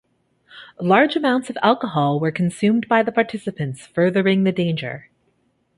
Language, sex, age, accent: English, female, 30-39, Canadian English